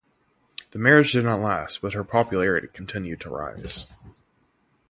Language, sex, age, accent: English, male, 19-29, United States English